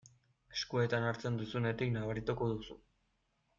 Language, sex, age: Basque, male, 19-29